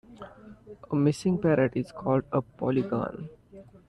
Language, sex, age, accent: English, male, 19-29, India and South Asia (India, Pakistan, Sri Lanka)